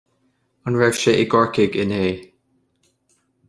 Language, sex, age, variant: Irish, male, 19-29, Gaeilge na Mumhan